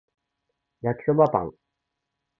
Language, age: Japanese, 40-49